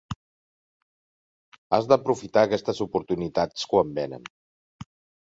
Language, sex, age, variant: Catalan, male, 50-59, Central